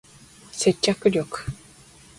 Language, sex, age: Japanese, female, 19-29